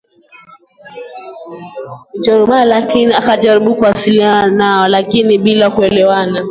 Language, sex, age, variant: Swahili, female, 19-29, Kiswahili cha Bara ya Kenya